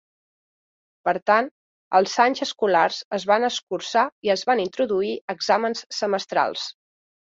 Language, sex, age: Catalan, female, 30-39